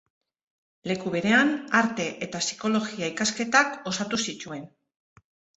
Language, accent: Basque, Mendebalekoa (Araba, Bizkaia, Gipuzkoako mendebaleko herri batzuk)